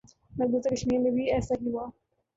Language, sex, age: Urdu, female, 19-29